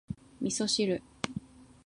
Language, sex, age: Japanese, female, 19-29